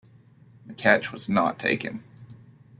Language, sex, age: English, male, 30-39